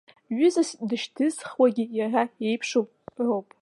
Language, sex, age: Abkhazian, female, under 19